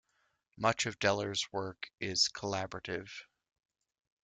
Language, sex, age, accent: English, male, 30-39, United States English